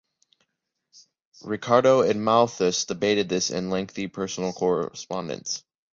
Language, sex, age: English, male, under 19